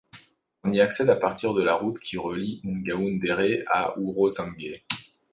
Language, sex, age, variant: French, male, 40-49, Français de métropole